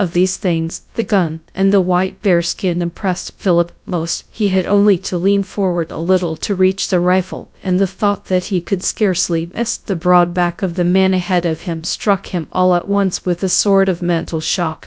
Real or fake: fake